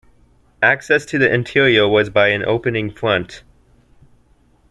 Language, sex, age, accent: English, male, under 19, United States English